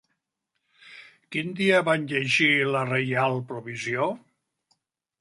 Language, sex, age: Catalan, male, 80-89